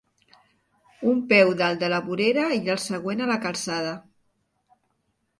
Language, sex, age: Catalan, female, 60-69